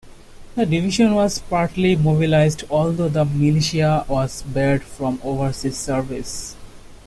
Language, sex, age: English, male, 19-29